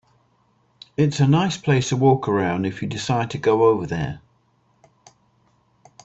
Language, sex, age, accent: English, male, 60-69, England English